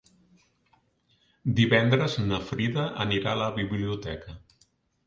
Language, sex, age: Catalan, male, 50-59